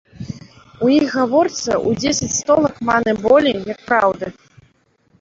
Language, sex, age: Belarusian, female, 19-29